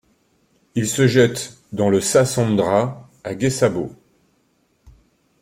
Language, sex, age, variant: French, male, 50-59, Français de métropole